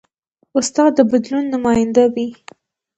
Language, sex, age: Pashto, female, under 19